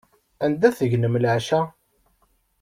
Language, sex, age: Kabyle, male, 19-29